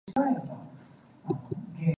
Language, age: Cantonese, 19-29